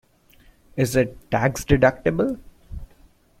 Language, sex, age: English, male, 19-29